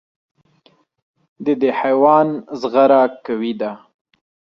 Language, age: Pashto, 19-29